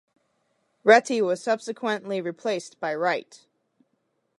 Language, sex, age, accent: English, female, under 19, United States English